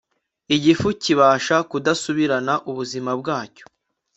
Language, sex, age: Kinyarwanda, male, 19-29